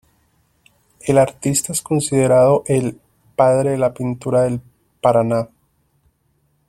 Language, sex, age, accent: Spanish, male, 19-29, Caribe: Cuba, Venezuela, Puerto Rico, República Dominicana, Panamá, Colombia caribeña, México caribeño, Costa del golfo de México